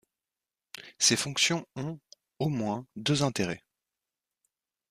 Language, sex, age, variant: French, male, 19-29, Français de métropole